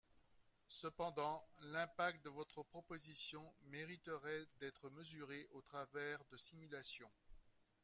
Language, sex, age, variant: French, male, 50-59, Français de métropole